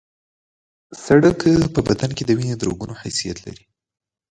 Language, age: Pashto, 19-29